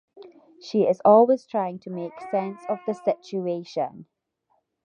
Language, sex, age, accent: English, female, 19-29, Scottish English